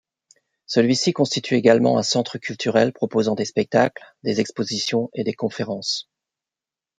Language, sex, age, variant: French, male, 50-59, Français de métropole